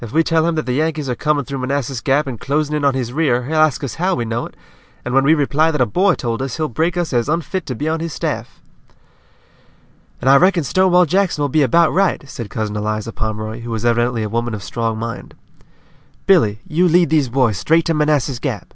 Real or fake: real